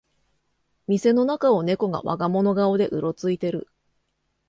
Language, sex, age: Japanese, female, 40-49